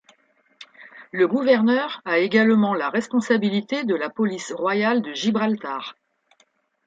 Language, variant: French, Français de métropole